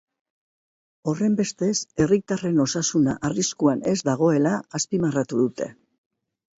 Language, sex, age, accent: Basque, female, 70-79, Mendebalekoa (Araba, Bizkaia, Gipuzkoako mendebaleko herri batzuk)